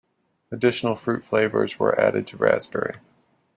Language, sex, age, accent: English, male, 30-39, United States English